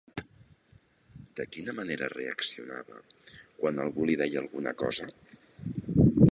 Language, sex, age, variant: Catalan, male, 60-69, Central